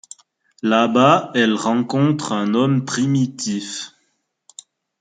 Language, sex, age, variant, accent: French, male, 30-39, Français d'Europe, Français de Suisse